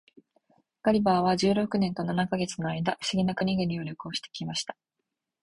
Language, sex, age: Japanese, female, 19-29